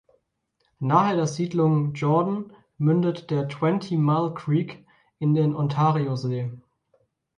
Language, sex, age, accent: German, male, 19-29, Deutschland Deutsch